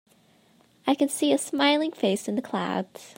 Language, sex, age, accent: English, female, 19-29, United States English